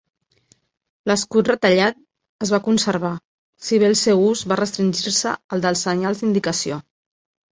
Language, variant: Catalan, Central